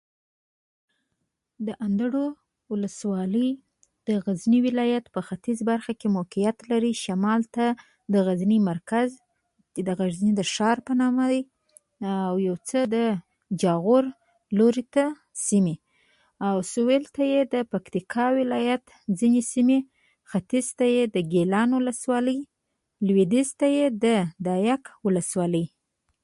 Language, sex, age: Pashto, female, 19-29